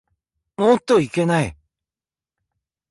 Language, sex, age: Japanese, male, 30-39